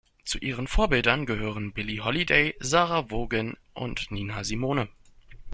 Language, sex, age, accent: German, male, 19-29, Deutschland Deutsch